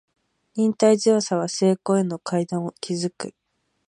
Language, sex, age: Japanese, female, 19-29